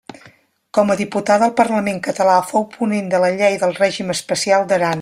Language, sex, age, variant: Catalan, female, 50-59, Central